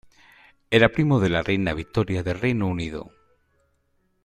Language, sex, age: Spanish, male, 40-49